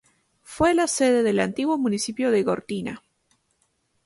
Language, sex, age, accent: Spanish, female, 19-29, Rioplatense: Argentina, Uruguay, este de Bolivia, Paraguay